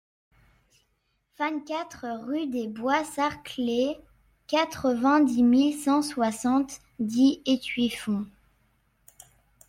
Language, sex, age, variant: French, female, under 19, Français de métropole